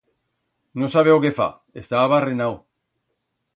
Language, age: Aragonese, 50-59